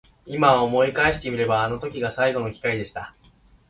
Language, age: Japanese, 19-29